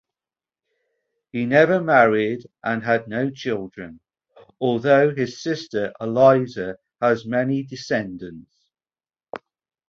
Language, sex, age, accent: English, male, 40-49, England English